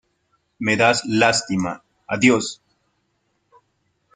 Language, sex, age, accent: Spanish, male, 19-29, Andino-Pacífico: Colombia, Perú, Ecuador, oeste de Bolivia y Venezuela andina